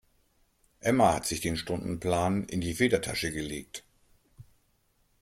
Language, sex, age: German, male, 50-59